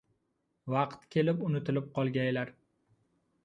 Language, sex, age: Uzbek, male, 19-29